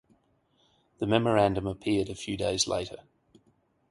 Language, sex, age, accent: English, male, 40-49, Australian English